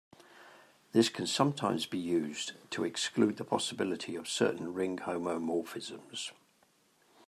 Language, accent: English, England English